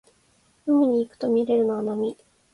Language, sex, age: Japanese, female, 19-29